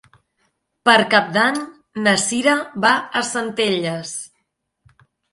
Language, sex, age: Catalan, female, 30-39